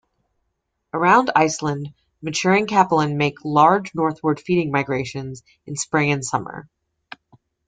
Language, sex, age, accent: English, female, 19-29, United States English